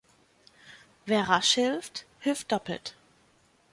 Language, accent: German, Deutschland Deutsch